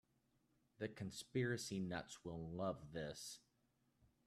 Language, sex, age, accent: English, male, 30-39, United States English